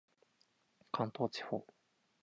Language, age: Japanese, 19-29